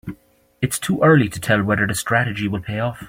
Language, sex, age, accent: English, male, 30-39, Irish English